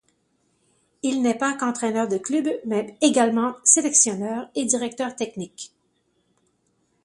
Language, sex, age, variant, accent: French, female, 50-59, Français d'Amérique du Nord, Français du Canada